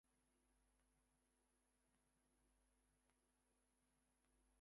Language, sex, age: English, female, 19-29